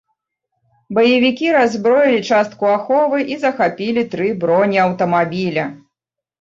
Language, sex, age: Belarusian, female, 30-39